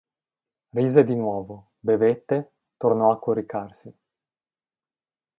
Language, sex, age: Italian, male, 19-29